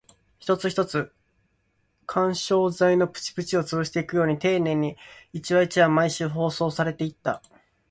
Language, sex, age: Japanese, male, 19-29